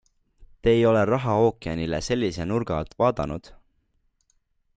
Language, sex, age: Estonian, male, 19-29